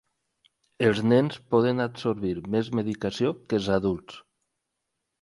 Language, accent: Catalan, valencià